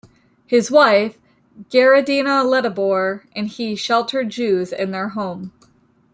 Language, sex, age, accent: English, female, 30-39, United States English